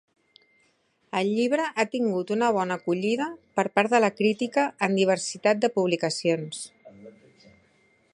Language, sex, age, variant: Catalan, female, 40-49, Central